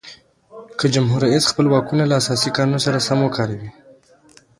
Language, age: Pashto, 19-29